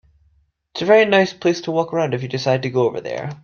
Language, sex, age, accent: English, male, under 19, United States English